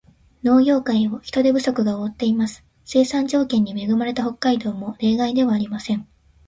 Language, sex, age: Japanese, female, 19-29